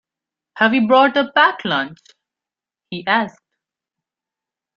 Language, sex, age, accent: English, male, 19-29, India and South Asia (India, Pakistan, Sri Lanka)